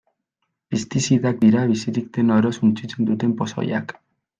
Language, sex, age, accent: Basque, male, 19-29, Mendebalekoa (Araba, Bizkaia, Gipuzkoako mendebaleko herri batzuk)